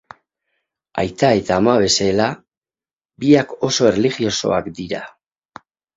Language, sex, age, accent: Basque, male, 40-49, Mendebalekoa (Araba, Bizkaia, Gipuzkoako mendebaleko herri batzuk)